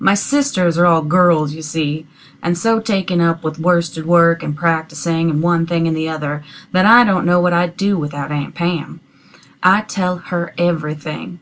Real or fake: real